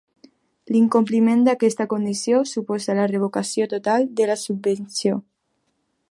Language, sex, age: Catalan, female, under 19